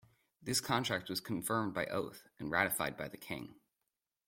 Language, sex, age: English, male, under 19